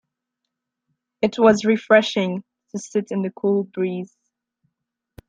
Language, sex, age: English, female, 19-29